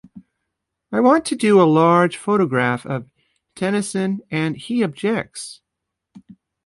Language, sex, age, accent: English, male, 50-59, United States English